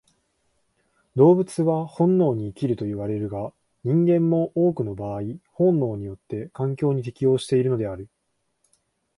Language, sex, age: Japanese, male, 19-29